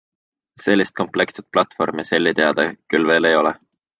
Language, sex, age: Estonian, male, 19-29